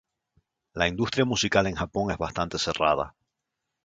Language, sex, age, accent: Spanish, male, 30-39, Caribe: Cuba, Venezuela, Puerto Rico, República Dominicana, Panamá, Colombia caribeña, México caribeño, Costa del golfo de México